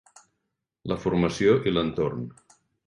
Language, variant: Catalan, Central